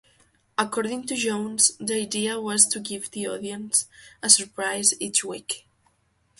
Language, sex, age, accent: English, female, 19-29, United States English